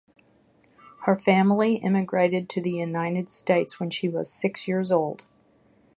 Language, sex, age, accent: English, female, 60-69, United States English